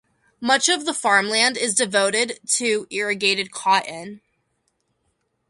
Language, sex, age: English, female, under 19